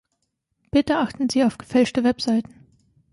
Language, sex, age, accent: German, female, 19-29, Deutschland Deutsch